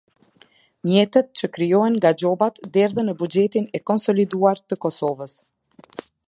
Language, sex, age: Albanian, female, 30-39